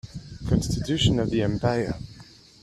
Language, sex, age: English, male, 30-39